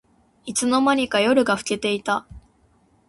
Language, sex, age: Japanese, female, 19-29